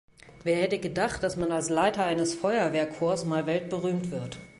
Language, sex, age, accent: German, female, 30-39, Deutschland Deutsch